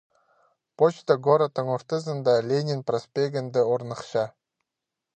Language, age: Khakas, 19-29